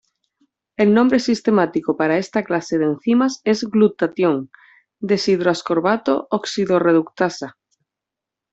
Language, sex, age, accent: Spanish, female, 30-39, España: Sur peninsular (Andalucia, Extremadura, Murcia)